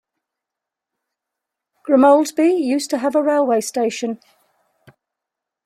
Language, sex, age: English, female, 40-49